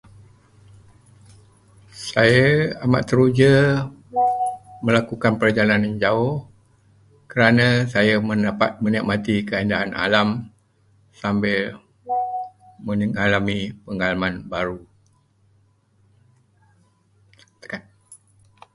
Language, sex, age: Malay, male, 70-79